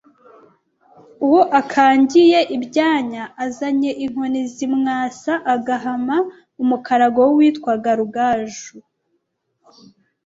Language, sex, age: Kinyarwanda, female, 19-29